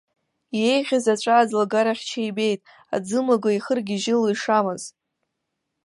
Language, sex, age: Abkhazian, female, under 19